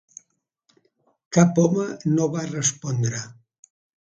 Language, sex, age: Catalan, male, 70-79